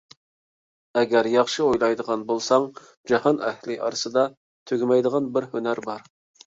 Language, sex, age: Uyghur, male, 30-39